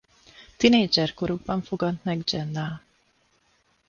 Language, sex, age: Hungarian, female, 30-39